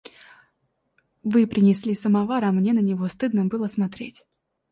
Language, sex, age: Russian, female, 19-29